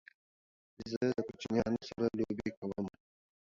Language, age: Pashto, under 19